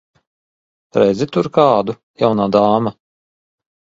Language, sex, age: Latvian, male, 40-49